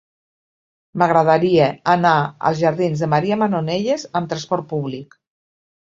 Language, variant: Catalan, Nord-Occidental